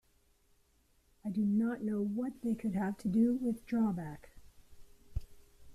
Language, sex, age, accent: English, female, 50-59, Canadian English